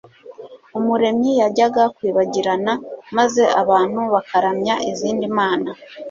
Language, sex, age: Kinyarwanda, female, 30-39